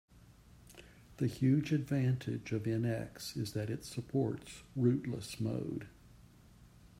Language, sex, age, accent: English, male, 70-79, United States English